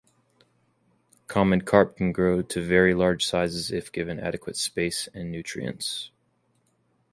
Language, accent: English, United States English